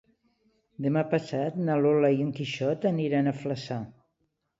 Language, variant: Catalan, Nord-Occidental